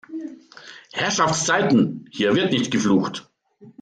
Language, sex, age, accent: German, male, 50-59, Deutschland Deutsch